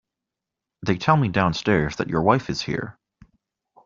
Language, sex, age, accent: English, male, 19-29, United States English